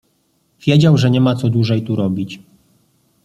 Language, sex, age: Polish, male, 30-39